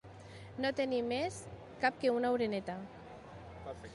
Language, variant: Catalan, Central